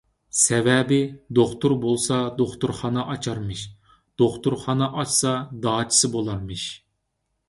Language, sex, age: Uyghur, male, 30-39